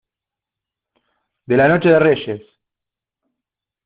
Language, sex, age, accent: Spanish, male, 40-49, Rioplatense: Argentina, Uruguay, este de Bolivia, Paraguay